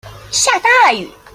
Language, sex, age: Chinese, female, 19-29